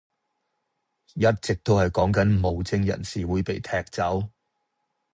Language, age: Cantonese, 40-49